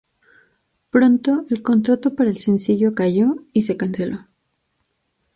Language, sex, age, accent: Spanish, female, 19-29, México